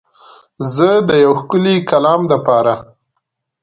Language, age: Pashto, 19-29